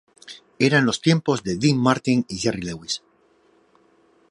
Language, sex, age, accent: Spanish, male, 40-49, España: Norte peninsular (Asturias, Castilla y León, Cantabria, País Vasco, Navarra, Aragón, La Rioja, Guadalajara, Cuenca)